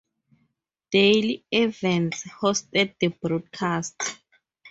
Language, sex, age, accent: English, female, 30-39, Southern African (South Africa, Zimbabwe, Namibia)